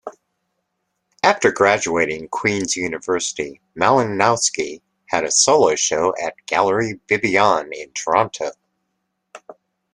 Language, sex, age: English, male, 60-69